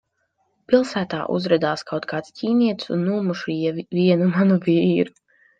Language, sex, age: Latvian, female, under 19